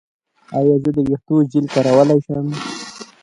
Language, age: Pashto, 19-29